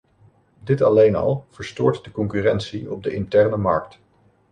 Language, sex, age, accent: Dutch, male, 19-29, Nederlands Nederlands